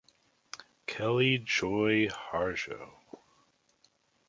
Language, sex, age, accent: English, male, 30-39, United States English